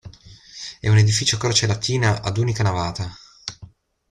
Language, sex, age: Italian, male, 19-29